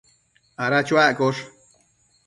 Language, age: Matsés, 40-49